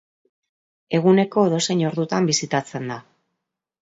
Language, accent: Basque, Mendebalekoa (Araba, Bizkaia, Gipuzkoako mendebaleko herri batzuk)